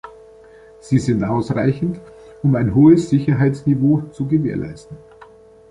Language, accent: German, Deutschland Deutsch